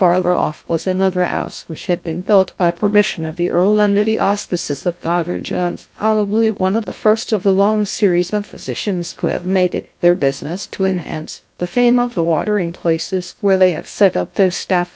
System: TTS, GlowTTS